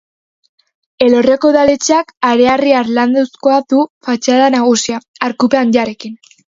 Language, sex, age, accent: Basque, female, under 19, Mendebalekoa (Araba, Bizkaia, Gipuzkoako mendebaleko herri batzuk)